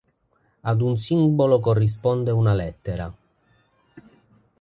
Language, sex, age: Italian, male, 40-49